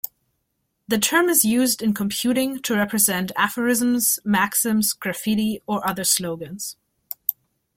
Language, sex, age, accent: English, female, 19-29, United States English